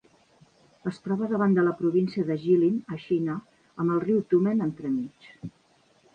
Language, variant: Catalan, Central